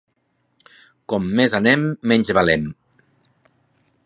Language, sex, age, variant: Catalan, male, 50-59, Septentrional